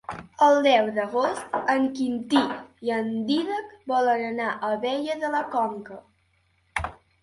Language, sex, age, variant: Catalan, female, under 19, Central